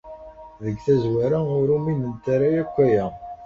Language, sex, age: Kabyle, male, 30-39